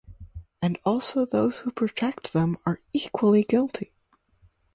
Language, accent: English, United States English